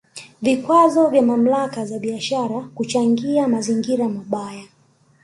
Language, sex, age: Swahili, female, 19-29